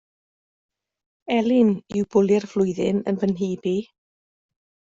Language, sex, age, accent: Welsh, female, 50-59, Y Deyrnas Unedig Cymraeg